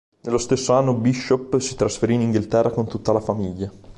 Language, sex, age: Italian, male, 19-29